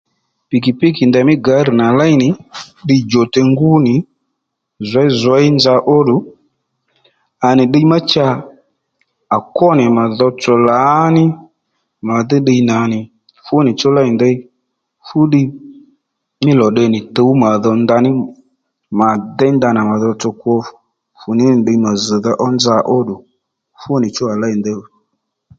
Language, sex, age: Lendu, male, 30-39